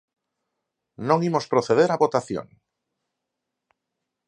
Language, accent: Galician, Normativo (estándar)